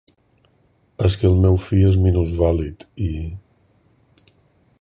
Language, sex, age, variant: Catalan, male, 50-59, Balear